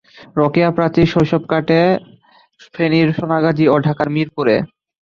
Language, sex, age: Bengali, male, under 19